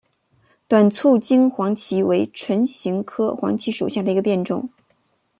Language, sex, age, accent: Chinese, female, 30-39, 出生地：吉林省